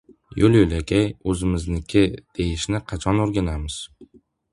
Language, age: Uzbek, 19-29